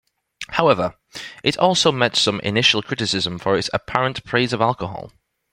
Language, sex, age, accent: English, male, 19-29, England English